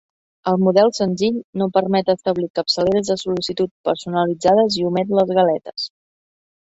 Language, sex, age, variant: Catalan, female, 30-39, Central